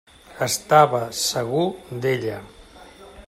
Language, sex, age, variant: Catalan, male, 50-59, Central